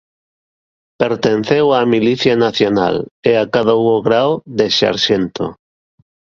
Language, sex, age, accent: Galician, male, 50-59, Atlántico (seseo e gheada)